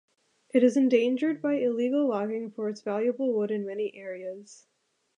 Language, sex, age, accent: English, female, 19-29, United States English